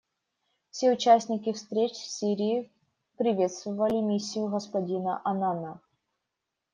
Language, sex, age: Russian, female, 19-29